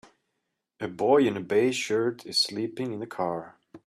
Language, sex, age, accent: English, male, 19-29, United States English